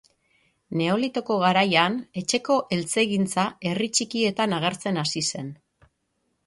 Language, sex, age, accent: Basque, female, 40-49, Mendebalekoa (Araba, Bizkaia, Gipuzkoako mendebaleko herri batzuk)